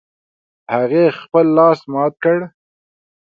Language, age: Pashto, 19-29